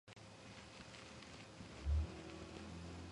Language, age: Georgian, 19-29